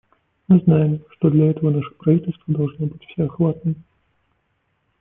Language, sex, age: Russian, male, 30-39